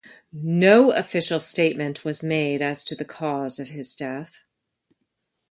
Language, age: English, under 19